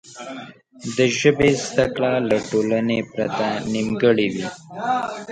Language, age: Pashto, 19-29